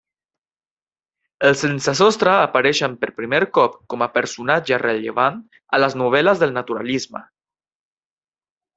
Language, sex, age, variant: Catalan, male, 19-29, Central